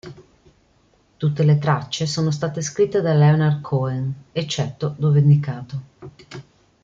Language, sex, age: Italian, female, 50-59